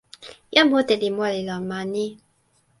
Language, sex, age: Toki Pona, female, 19-29